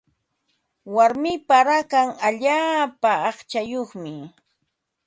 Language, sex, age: Ambo-Pasco Quechua, female, 50-59